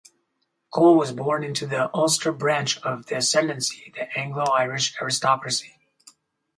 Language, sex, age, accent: English, male, 40-49, United States English